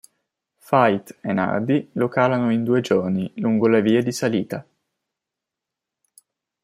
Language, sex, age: Italian, male, 19-29